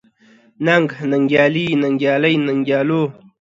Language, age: Pashto, 19-29